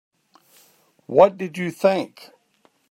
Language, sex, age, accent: English, male, 60-69, United States English